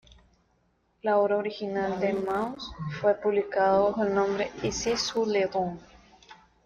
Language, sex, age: Spanish, female, 19-29